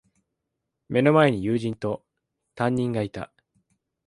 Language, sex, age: Japanese, male, 19-29